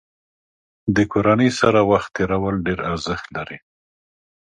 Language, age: Pashto, 60-69